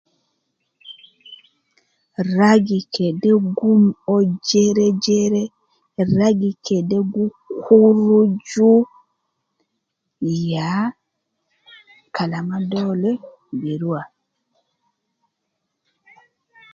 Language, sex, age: Nubi, female, 30-39